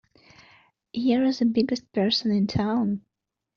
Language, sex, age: English, female, 19-29